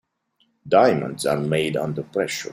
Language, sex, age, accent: English, male, 40-49, United States English